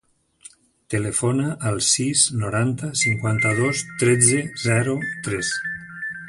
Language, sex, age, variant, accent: Catalan, male, 60-69, Valencià central, valencià